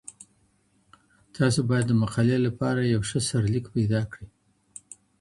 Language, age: Pashto, 60-69